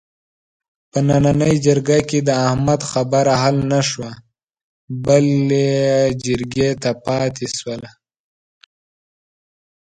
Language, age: Pashto, under 19